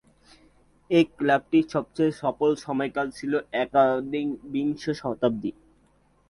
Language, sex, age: Bengali, male, under 19